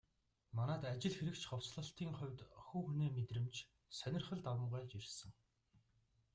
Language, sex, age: Mongolian, male, 30-39